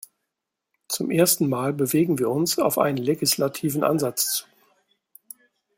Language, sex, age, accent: German, male, 50-59, Deutschland Deutsch